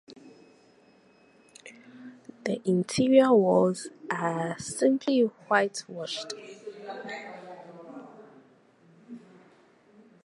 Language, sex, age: English, female, 19-29